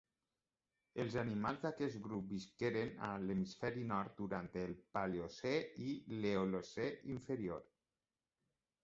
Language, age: Catalan, 40-49